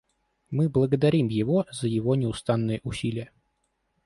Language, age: Russian, 19-29